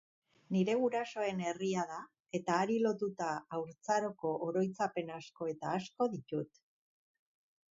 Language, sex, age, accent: Basque, female, 50-59, Mendebalekoa (Araba, Bizkaia, Gipuzkoako mendebaleko herri batzuk)